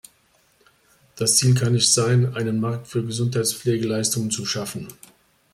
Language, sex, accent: German, male, Deutschland Deutsch